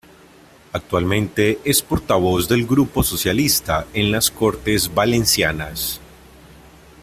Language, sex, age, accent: Spanish, male, 19-29, Andino-Pacífico: Colombia, Perú, Ecuador, oeste de Bolivia y Venezuela andina